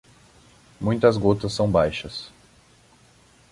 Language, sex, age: Portuguese, male, 19-29